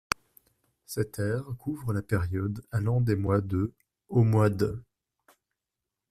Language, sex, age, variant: French, male, 19-29, Français de métropole